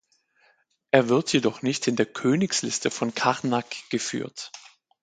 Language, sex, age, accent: German, male, 40-49, Deutschland Deutsch